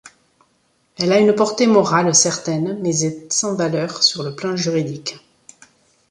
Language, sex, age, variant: French, female, 50-59, Français de métropole